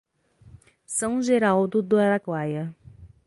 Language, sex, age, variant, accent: Portuguese, female, 30-39, Portuguese (Brasil), Paulista